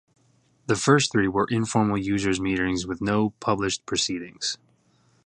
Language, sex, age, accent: English, male, 30-39, United States English